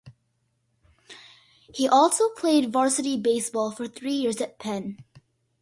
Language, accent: English, United States English; England English; India and South Asia (India, Pakistan, Sri Lanka)